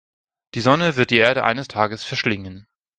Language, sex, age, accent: German, male, 30-39, Deutschland Deutsch